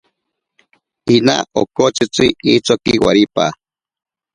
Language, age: Ashéninka Perené, 40-49